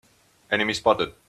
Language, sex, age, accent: English, male, 19-29, England English